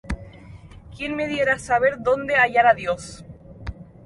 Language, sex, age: Spanish, female, 19-29